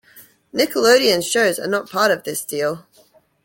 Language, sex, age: English, female, 30-39